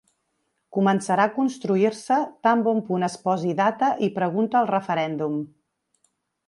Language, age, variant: Catalan, 40-49, Central